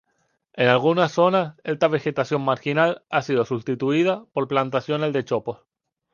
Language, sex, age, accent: Spanish, male, 19-29, España: Islas Canarias